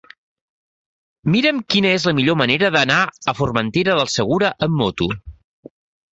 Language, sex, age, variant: Catalan, male, 40-49, Central